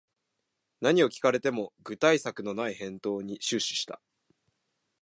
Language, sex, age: Japanese, male, 19-29